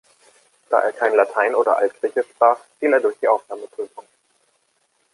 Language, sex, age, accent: German, male, 30-39, Deutschland Deutsch